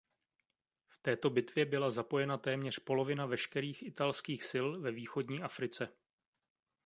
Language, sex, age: Czech, male, 30-39